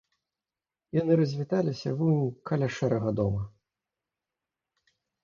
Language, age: Belarusian, 40-49